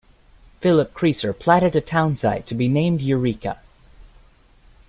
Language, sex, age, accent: English, male, 19-29, United States English